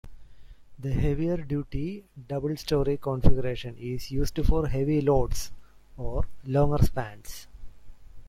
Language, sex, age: English, male, 40-49